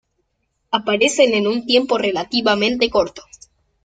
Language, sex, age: Spanish, male, under 19